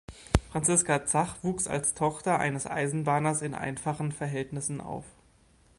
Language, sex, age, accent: German, male, 19-29, Deutschland Deutsch